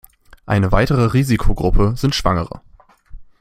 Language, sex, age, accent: German, male, 19-29, Deutschland Deutsch